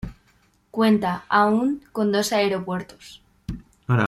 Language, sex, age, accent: Spanish, female, under 19, España: Norte peninsular (Asturias, Castilla y León, Cantabria, País Vasco, Navarra, Aragón, La Rioja, Guadalajara, Cuenca)